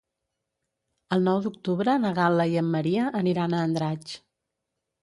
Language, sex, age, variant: Catalan, female, 50-59, Central